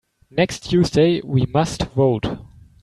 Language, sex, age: English, male, 19-29